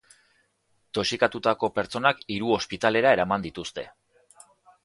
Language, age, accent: Basque, 40-49, Erdialdekoa edo Nafarra (Gipuzkoa, Nafarroa)